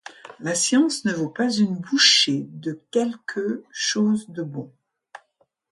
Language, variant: French, Français de métropole